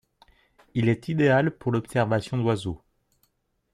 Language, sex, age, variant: French, male, 40-49, Français de métropole